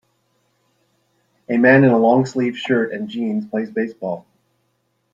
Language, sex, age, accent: English, male, 40-49, United States English